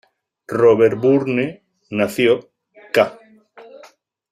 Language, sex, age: Spanish, male, 50-59